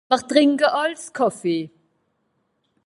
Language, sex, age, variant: Swiss German, female, 40-49, Nordniederàlemmànisch (Rishoffe, Zàwere, Bùsswìller, Hawenau, Brüemt, Stroossbùri, Molse, Dàmbàch, Schlettstàtt, Pfàlzbùri usw.)